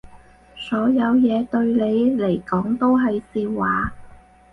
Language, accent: Cantonese, 广州音